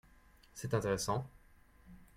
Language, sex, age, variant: French, male, 30-39, Français de métropole